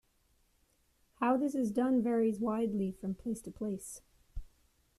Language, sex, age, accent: English, female, 50-59, Canadian English